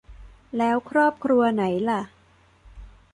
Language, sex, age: Thai, female, 19-29